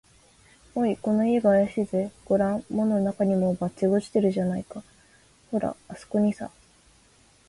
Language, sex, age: Japanese, female, 19-29